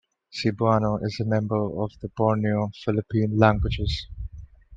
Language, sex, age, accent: English, male, 19-29, India and South Asia (India, Pakistan, Sri Lanka)